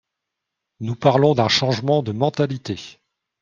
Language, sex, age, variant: French, male, 30-39, Français de métropole